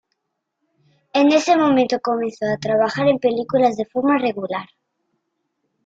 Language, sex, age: Spanish, female, 30-39